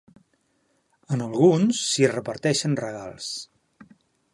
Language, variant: Catalan, Central